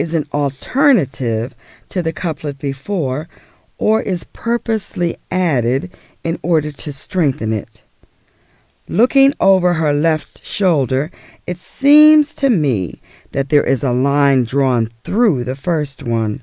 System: none